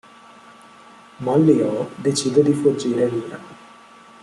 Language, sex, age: Italian, male, 19-29